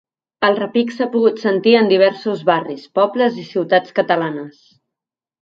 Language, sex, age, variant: Catalan, female, 30-39, Central